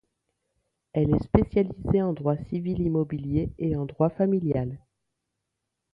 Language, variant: French, Français de métropole